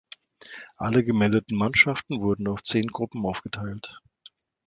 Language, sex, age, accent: German, male, 50-59, Deutschland Deutsch